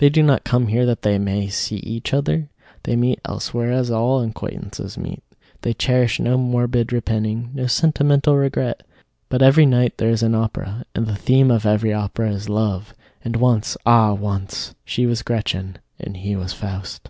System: none